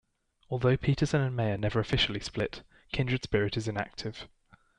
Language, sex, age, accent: English, male, 19-29, England English